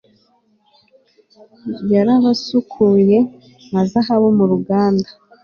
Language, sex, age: Kinyarwanda, female, 19-29